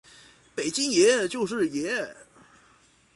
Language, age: Chinese, 30-39